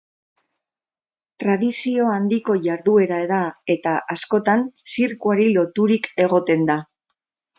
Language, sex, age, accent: Basque, female, 40-49, Mendebalekoa (Araba, Bizkaia, Gipuzkoako mendebaleko herri batzuk)